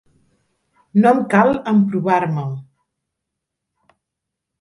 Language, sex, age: Catalan, male, 40-49